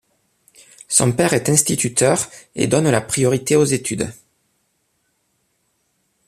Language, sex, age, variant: French, male, 30-39, Français de métropole